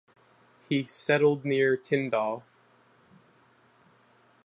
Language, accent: English, United States English